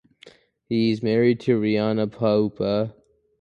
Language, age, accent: English, under 19, United States English